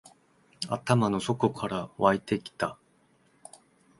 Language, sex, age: Japanese, male, 19-29